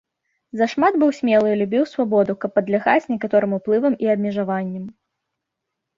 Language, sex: Belarusian, female